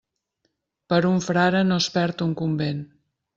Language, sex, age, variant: Catalan, female, 50-59, Central